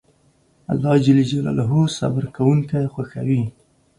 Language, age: Pashto, 19-29